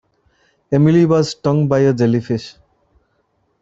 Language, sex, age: English, male, 30-39